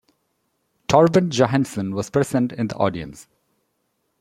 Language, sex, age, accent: English, male, 40-49, India and South Asia (India, Pakistan, Sri Lanka)